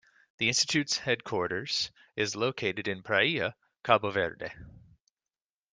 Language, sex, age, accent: English, male, 19-29, United States English